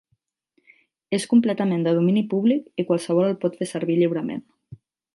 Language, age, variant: Catalan, 19-29, Central